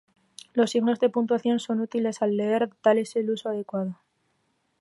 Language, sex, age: Spanish, female, under 19